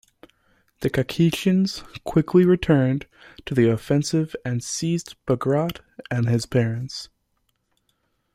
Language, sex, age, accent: English, male, under 19, Canadian English